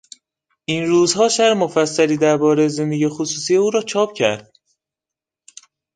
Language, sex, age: Persian, male, under 19